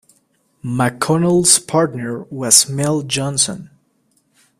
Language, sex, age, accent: English, male, under 19, United States English